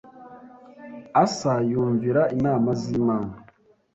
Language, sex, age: Kinyarwanda, male, 19-29